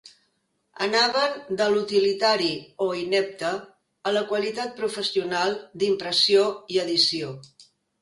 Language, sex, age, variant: Catalan, female, 60-69, Central